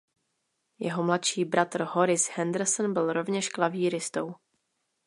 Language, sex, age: Czech, female, 19-29